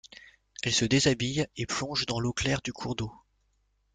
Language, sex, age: French, male, 40-49